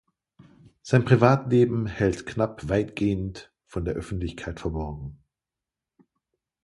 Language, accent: German, Deutschland Deutsch